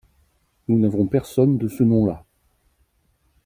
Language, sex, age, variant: French, male, 50-59, Français de métropole